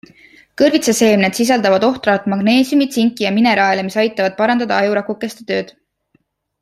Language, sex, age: Estonian, female, 19-29